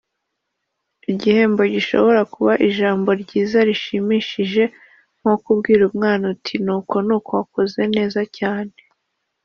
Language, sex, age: Kinyarwanda, female, 19-29